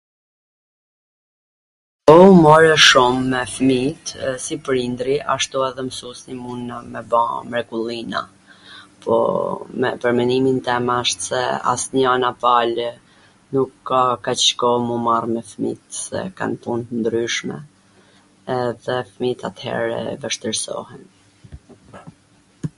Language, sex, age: Gheg Albanian, female, 40-49